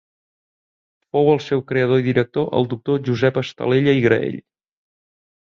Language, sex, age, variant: Catalan, male, 19-29, Central